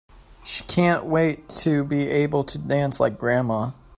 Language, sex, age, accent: English, male, 19-29, United States English